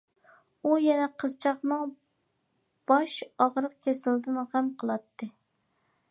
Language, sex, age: Uyghur, female, 19-29